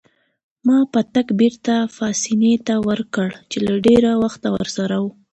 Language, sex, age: Pashto, female, 19-29